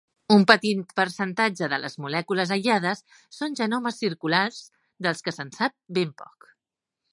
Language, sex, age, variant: Catalan, female, 40-49, Central